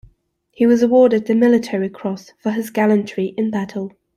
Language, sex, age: English, male, 19-29